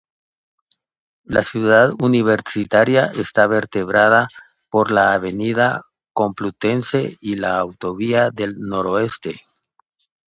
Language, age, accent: Spanish, 50-59, América central